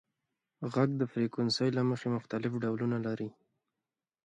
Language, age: Pashto, 19-29